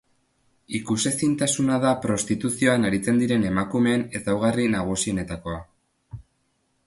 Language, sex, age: Basque, male, 19-29